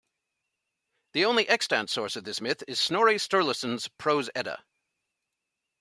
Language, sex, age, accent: English, male, 50-59, United States English